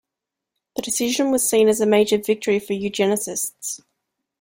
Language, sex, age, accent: English, female, 19-29, Australian English